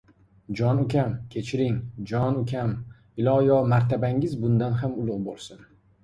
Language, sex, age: Uzbek, male, 19-29